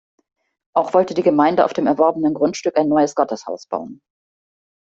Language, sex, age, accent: German, female, 50-59, Deutschland Deutsch